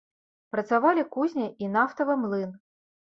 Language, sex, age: Belarusian, female, 30-39